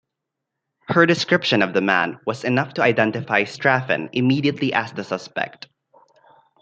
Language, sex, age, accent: English, male, 19-29, Filipino